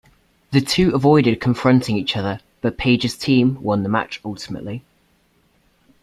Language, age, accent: English, under 19, England English